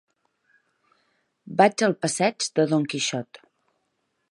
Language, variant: Catalan, Central